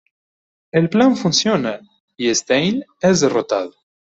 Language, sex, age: Spanish, male, 19-29